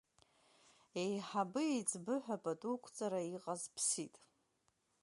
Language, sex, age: Abkhazian, female, 40-49